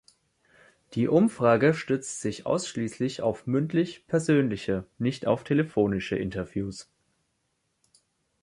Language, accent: German, Deutschland Deutsch